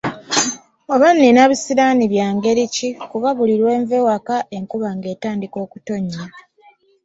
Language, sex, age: Ganda, female, 19-29